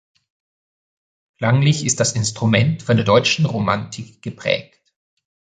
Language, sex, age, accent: German, male, 30-39, Österreichisches Deutsch